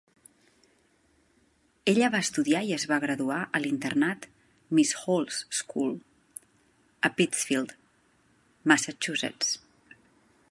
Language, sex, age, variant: Catalan, female, 40-49, Central